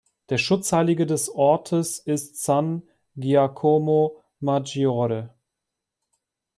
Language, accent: German, Deutschland Deutsch